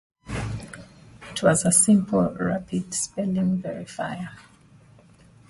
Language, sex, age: English, female, 30-39